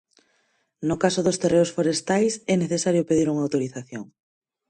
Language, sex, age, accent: Galician, female, 19-29, Normativo (estándar)